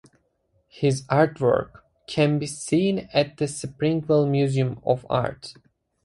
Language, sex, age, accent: English, male, 19-29, United States English